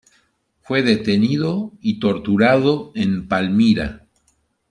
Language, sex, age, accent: Spanish, male, 50-59, Rioplatense: Argentina, Uruguay, este de Bolivia, Paraguay